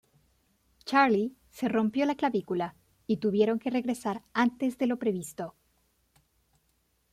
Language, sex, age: Spanish, female, 30-39